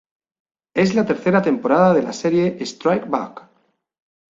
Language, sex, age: Spanish, male, 40-49